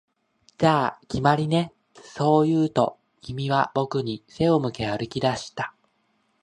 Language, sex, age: Japanese, male, 19-29